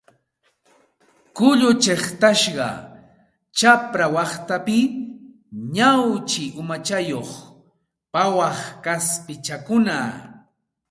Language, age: Santa Ana de Tusi Pasco Quechua, 40-49